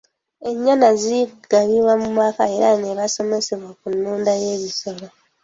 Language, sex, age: Ganda, female, 19-29